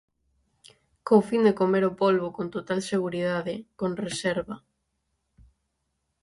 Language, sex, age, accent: Galician, female, 19-29, Central (gheada); Normativo (estándar)